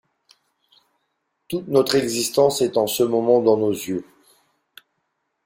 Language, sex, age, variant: French, male, 40-49, Français de métropole